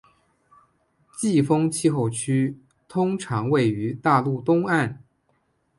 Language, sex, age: Chinese, male, 19-29